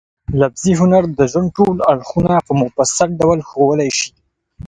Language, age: Pashto, under 19